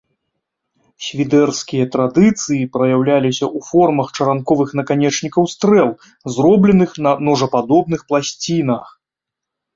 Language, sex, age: Belarusian, male, 40-49